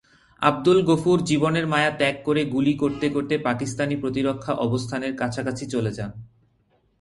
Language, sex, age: Bengali, male, 19-29